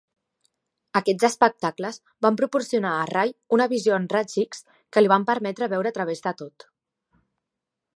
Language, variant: Catalan, Nord-Occidental